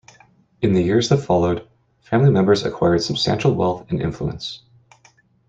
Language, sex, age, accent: English, male, 30-39, United States English